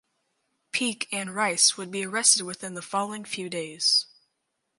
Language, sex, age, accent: English, female, under 19, United States English